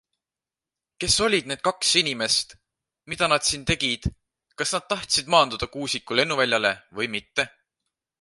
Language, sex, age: Estonian, male, 19-29